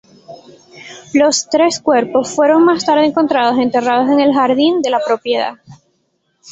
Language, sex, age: Spanish, female, 19-29